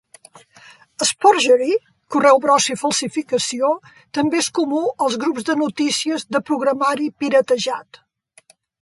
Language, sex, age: Catalan, female, 60-69